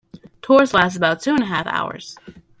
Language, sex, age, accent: English, female, under 19, United States English